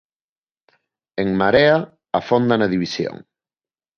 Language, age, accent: Galician, 30-39, Normativo (estándar)